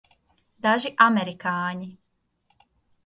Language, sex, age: Latvian, female, 19-29